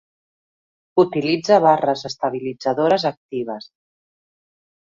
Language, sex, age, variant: Catalan, female, 40-49, Central